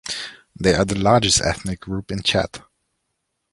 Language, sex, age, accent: English, male, 30-39, United States English